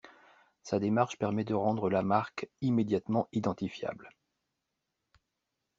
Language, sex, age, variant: French, male, 50-59, Français de métropole